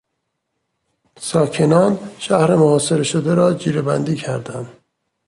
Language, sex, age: Persian, male, 30-39